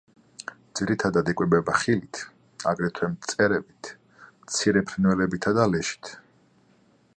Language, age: Georgian, 40-49